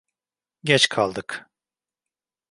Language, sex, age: Turkish, male, 30-39